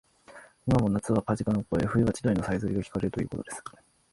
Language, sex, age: Japanese, male, 19-29